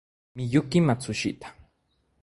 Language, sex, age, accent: Spanish, male, 19-29, México